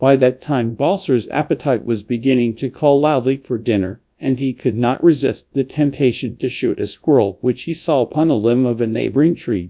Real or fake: fake